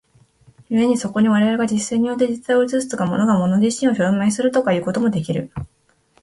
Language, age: Japanese, 19-29